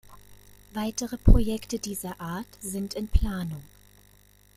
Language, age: German, 30-39